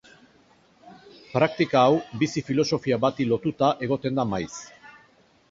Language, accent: Basque, Erdialdekoa edo Nafarra (Gipuzkoa, Nafarroa)